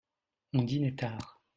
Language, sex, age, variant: French, male, 19-29, Français de métropole